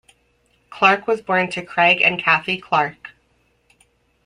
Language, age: English, 30-39